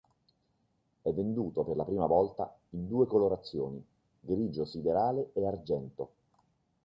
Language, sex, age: Italian, male, 50-59